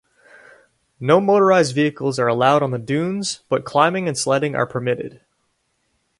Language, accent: English, Canadian English